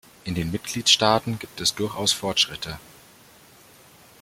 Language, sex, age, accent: German, male, 19-29, Deutschland Deutsch